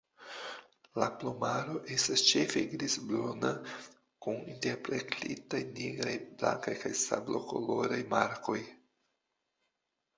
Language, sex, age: Esperanto, male, 50-59